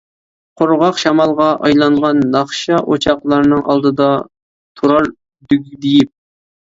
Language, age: Uyghur, 19-29